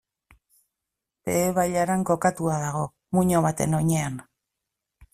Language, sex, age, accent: Basque, female, 40-49, Mendebalekoa (Araba, Bizkaia, Gipuzkoako mendebaleko herri batzuk)